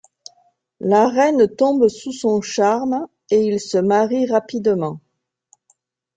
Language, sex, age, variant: French, female, 40-49, Français de métropole